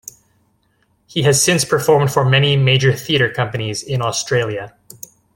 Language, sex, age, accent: English, male, 30-39, United States English